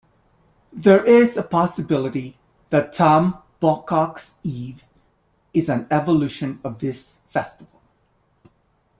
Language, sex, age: English, male, 50-59